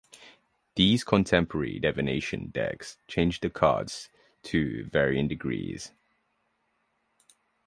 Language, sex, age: English, male, 19-29